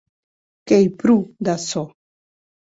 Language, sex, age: Occitan, female, 40-49